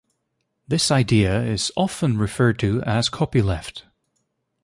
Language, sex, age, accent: English, male, 19-29, United States English